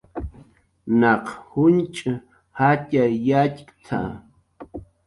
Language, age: Jaqaru, 40-49